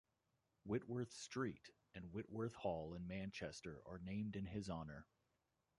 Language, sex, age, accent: English, male, 30-39, United States English